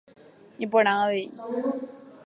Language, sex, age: Guarani, female, 19-29